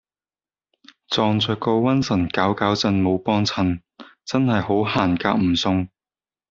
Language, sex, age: Cantonese, male, 19-29